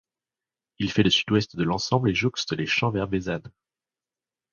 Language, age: French, 30-39